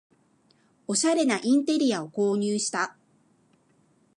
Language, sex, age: Japanese, female, 50-59